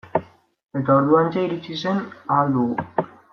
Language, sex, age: Basque, male, 19-29